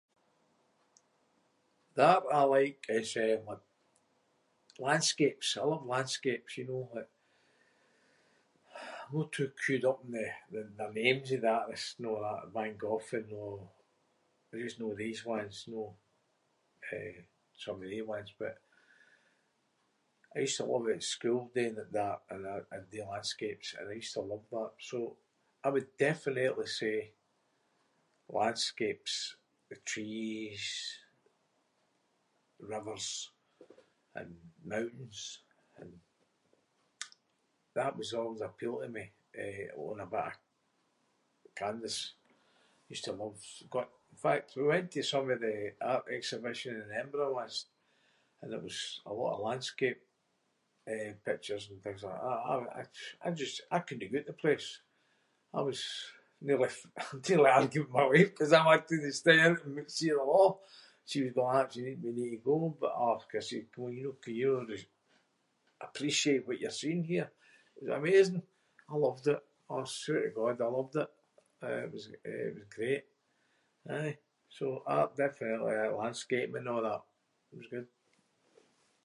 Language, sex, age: Scots, male, 60-69